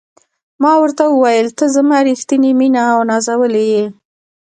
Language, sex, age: Pashto, female, 30-39